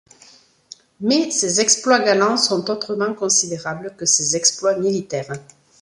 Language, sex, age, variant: French, female, 50-59, Français de métropole